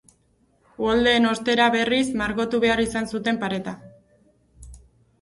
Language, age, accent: Basque, 40-49, Erdialdekoa edo Nafarra (Gipuzkoa, Nafarroa)